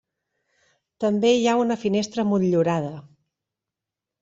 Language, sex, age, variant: Catalan, female, 50-59, Central